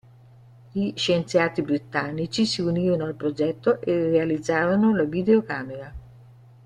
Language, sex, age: Italian, female, 70-79